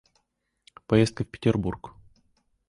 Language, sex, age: Russian, male, 30-39